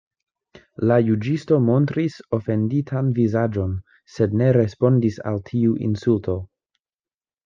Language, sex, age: Esperanto, male, 19-29